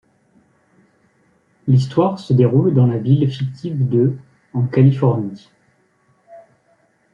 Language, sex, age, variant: French, male, 30-39, Français de métropole